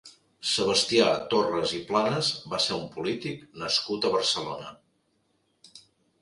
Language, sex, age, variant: Catalan, male, 50-59, Central